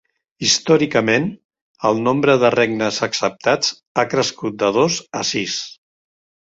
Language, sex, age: Catalan, male, 60-69